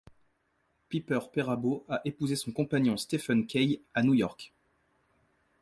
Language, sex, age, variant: French, male, 19-29, Français de métropole